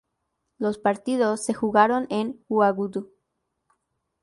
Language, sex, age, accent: Spanish, female, under 19, México